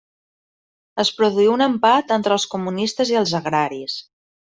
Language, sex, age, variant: Catalan, female, 30-39, Septentrional